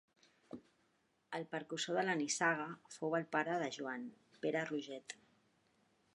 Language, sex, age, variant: Catalan, female, 40-49, Central